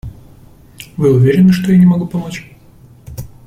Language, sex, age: Russian, male, 30-39